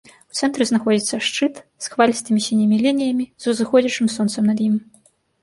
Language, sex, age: Belarusian, female, 30-39